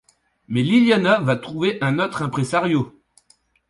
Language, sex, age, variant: French, male, 30-39, Français de métropole